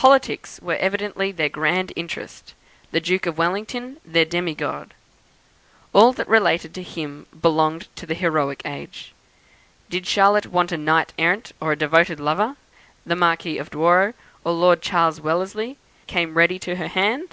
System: none